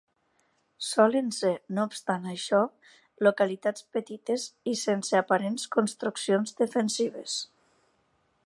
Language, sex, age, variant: Catalan, female, 19-29, Tortosí